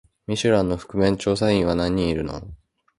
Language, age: Japanese, 19-29